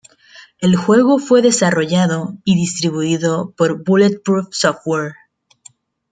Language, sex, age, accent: Spanish, female, 19-29, México